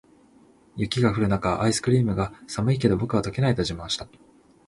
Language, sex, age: Japanese, male, 19-29